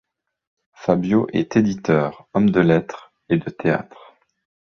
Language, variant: French, Français de métropole